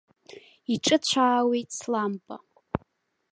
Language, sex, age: Abkhazian, female, under 19